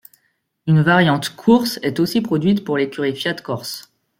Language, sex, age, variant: French, female, 30-39, Français de métropole